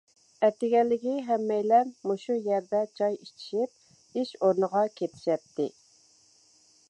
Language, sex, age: Uyghur, female, 50-59